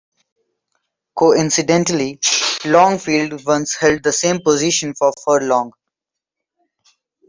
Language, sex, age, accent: English, male, 19-29, India and South Asia (India, Pakistan, Sri Lanka)